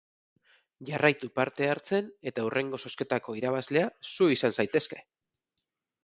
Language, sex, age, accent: Basque, male, 40-49, Mendebalekoa (Araba, Bizkaia, Gipuzkoako mendebaleko herri batzuk)